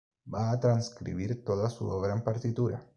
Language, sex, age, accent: Spanish, male, 19-29, Chileno: Chile, Cuyo